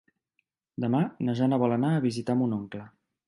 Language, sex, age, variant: Catalan, male, 30-39, Central